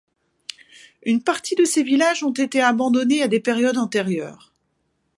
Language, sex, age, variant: French, female, 50-59, Français de métropole